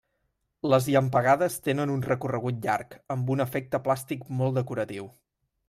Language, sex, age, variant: Catalan, male, 19-29, Central